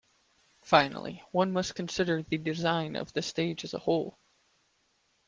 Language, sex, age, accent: English, male, 19-29, United States English